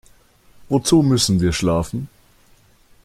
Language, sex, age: German, male, 19-29